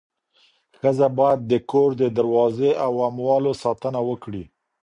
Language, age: Pashto, 50-59